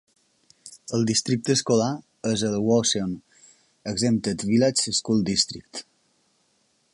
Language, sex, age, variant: Catalan, male, 19-29, Balear